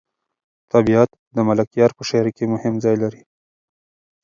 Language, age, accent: Pashto, 30-39, پکتیا ولایت، احمدزی